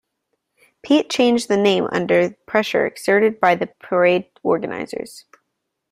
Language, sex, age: English, female, under 19